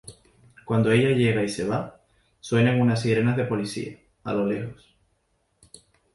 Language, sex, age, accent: Spanish, male, 19-29, España: Islas Canarias